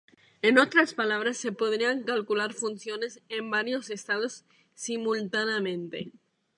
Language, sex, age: Spanish, female, 19-29